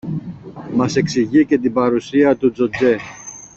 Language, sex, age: Greek, male, 40-49